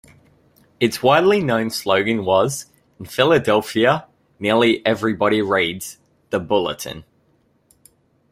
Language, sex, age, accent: English, male, 19-29, Australian English